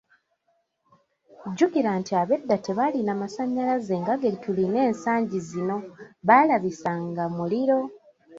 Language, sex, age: Ganda, female, 19-29